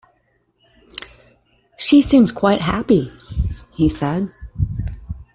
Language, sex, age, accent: English, female, 40-49, United States English